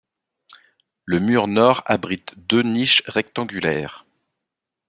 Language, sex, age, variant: French, male, 40-49, Français de métropole